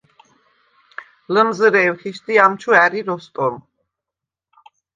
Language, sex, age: Svan, female, 50-59